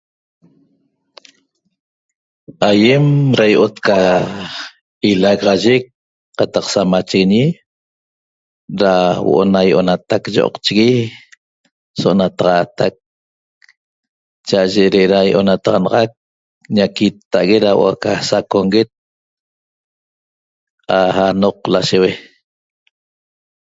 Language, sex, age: Toba, male, 60-69